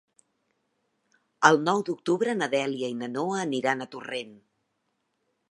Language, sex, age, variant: Catalan, female, 40-49, Central